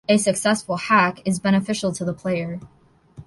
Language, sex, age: English, female, under 19